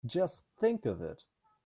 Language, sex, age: English, male, 19-29